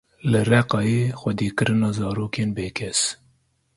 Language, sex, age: Kurdish, male, 30-39